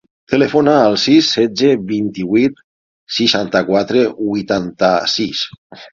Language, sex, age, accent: Catalan, male, 50-59, valencià